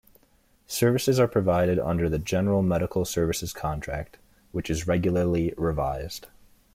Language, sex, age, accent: English, male, 19-29, United States English